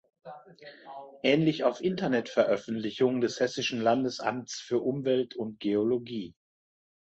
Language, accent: German, Deutschland Deutsch